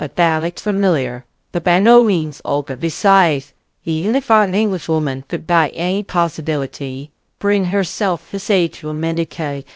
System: TTS, VITS